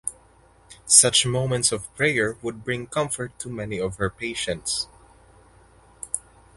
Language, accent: English, Filipino